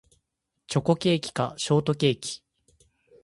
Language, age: Japanese, 19-29